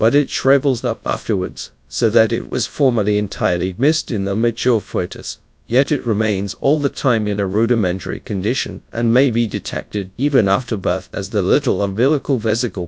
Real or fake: fake